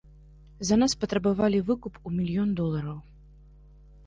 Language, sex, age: Belarusian, female, 30-39